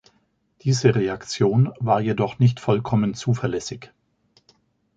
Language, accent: German, Deutschland Deutsch